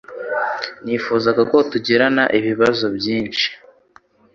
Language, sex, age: Kinyarwanda, male, 19-29